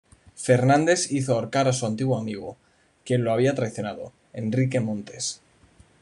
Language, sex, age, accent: Spanish, male, 19-29, España: Norte peninsular (Asturias, Castilla y León, Cantabria, País Vasco, Navarra, Aragón, La Rioja, Guadalajara, Cuenca)